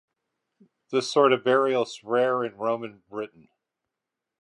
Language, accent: English, United States English